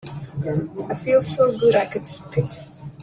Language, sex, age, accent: English, female, 19-29, India and South Asia (India, Pakistan, Sri Lanka)